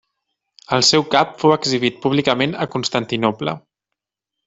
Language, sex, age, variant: Catalan, male, 30-39, Central